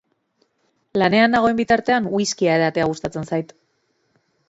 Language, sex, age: Basque, female, 30-39